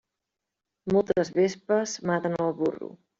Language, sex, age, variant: Catalan, female, 30-39, Central